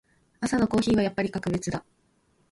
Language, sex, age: Japanese, female, 19-29